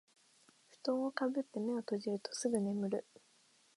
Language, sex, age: Japanese, female, 19-29